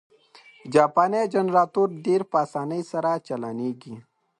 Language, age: Pashto, 19-29